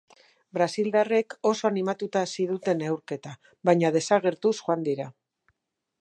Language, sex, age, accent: Basque, female, 60-69, Mendebalekoa (Araba, Bizkaia, Gipuzkoako mendebaleko herri batzuk)